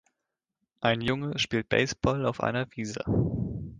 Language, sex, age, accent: German, male, 19-29, Deutschland Deutsch